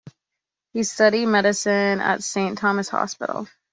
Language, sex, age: English, female, 19-29